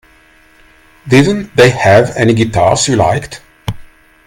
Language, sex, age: English, male, 40-49